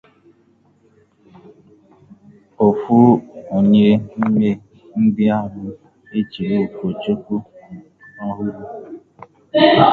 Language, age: Igbo, 19-29